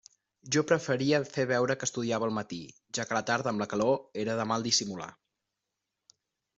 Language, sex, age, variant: Catalan, male, 19-29, Central